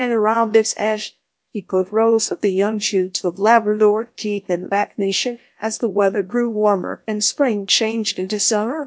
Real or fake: fake